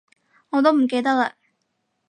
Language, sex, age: Cantonese, female, 19-29